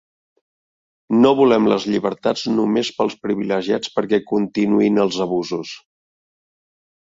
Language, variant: Catalan, Central